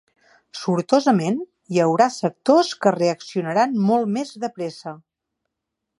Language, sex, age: Catalan, female, 30-39